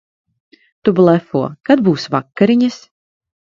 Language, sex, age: Latvian, female, 30-39